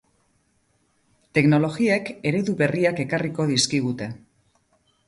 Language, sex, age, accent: Basque, female, 50-59, Mendebalekoa (Araba, Bizkaia, Gipuzkoako mendebaleko herri batzuk)